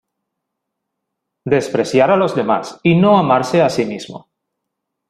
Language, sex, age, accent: Spanish, male, 30-39, Caribe: Cuba, Venezuela, Puerto Rico, República Dominicana, Panamá, Colombia caribeña, México caribeño, Costa del golfo de México